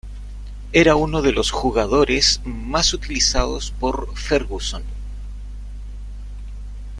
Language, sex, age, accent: Spanish, male, 30-39, Chileno: Chile, Cuyo